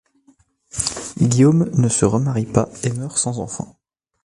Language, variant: French, Français de métropole